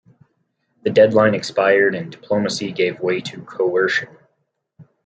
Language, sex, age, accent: English, male, 30-39, United States English